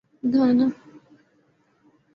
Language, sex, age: Urdu, male, 19-29